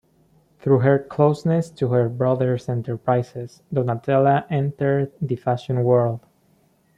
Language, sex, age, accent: English, male, 19-29, United States English